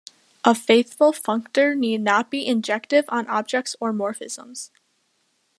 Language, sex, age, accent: English, female, under 19, United States English